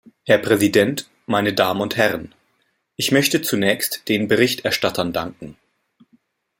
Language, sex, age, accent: German, male, 30-39, Deutschland Deutsch